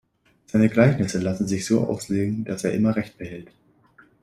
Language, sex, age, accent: German, male, under 19, Deutschland Deutsch